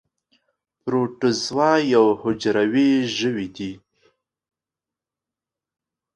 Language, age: Pashto, 19-29